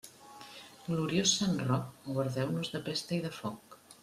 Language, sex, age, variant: Catalan, female, 50-59, Central